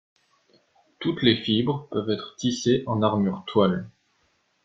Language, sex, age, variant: French, male, 19-29, Français de métropole